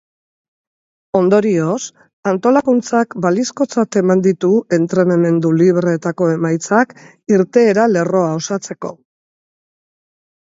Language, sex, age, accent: Basque, female, 60-69, Mendebalekoa (Araba, Bizkaia, Gipuzkoako mendebaleko herri batzuk)